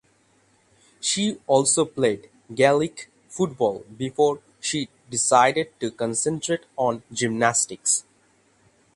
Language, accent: English, India and South Asia (India, Pakistan, Sri Lanka)